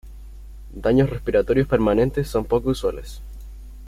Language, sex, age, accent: Spanish, male, under 19, Chileno: Chile, Cuyo